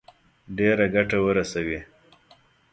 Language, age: Pashto, 30-39